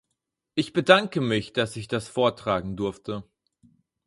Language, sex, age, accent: German, male, 19-29, Deutschland Deutsch